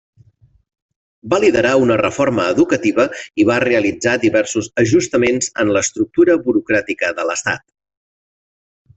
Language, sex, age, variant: Catalan, male, 40-49, Central